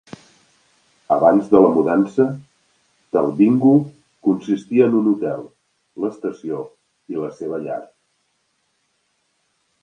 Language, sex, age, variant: Catalan, male, 40-49, Central